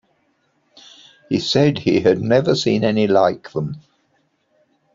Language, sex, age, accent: English, male, 80-89, England English